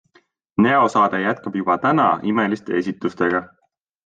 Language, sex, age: Estonian, male, 19-29